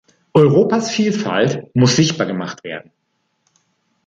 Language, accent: German, Deutschland Deutsch